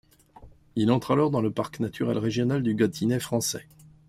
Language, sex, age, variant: French, male, 50-59, Français de métropole